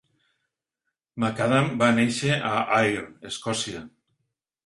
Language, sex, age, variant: Catalan, male, 50-59, Nord-Occidental